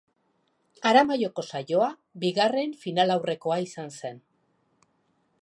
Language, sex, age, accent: Basque, female, 50-59, Mendebalekoa (Araba, Bizkaia, Gipuzkoako mendebaleko herri batzuk)